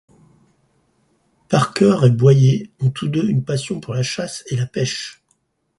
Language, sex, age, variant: French, male, 60-69, Français de métropole